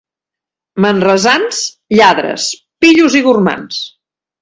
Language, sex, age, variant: Catalan, female, 50-59, Central